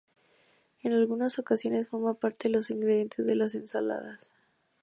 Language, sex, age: Spanish, female, 19-29